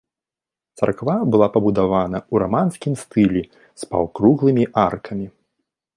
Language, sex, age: Belarusian, male, 30-39